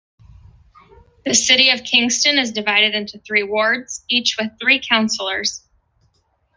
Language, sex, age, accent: English, male, 30-39, India and South Asia (India, Pakistan, Sri Lanka)